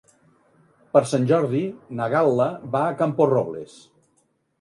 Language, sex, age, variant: Catalan, male, 60-69, Central